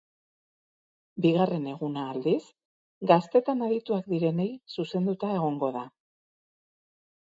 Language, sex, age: Basque, female, 40-49